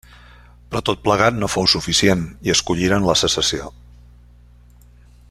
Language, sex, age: Catalan, male, 60-69